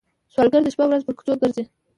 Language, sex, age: Pashto, female, under 19